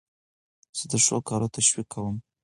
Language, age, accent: Pashto, 19-29, کندهاری لهجه